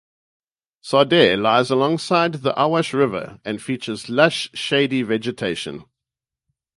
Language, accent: English, Southern African (South Africa, Zimbabwe, Namibia)